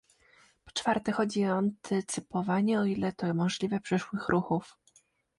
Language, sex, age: Polish, female, 19-29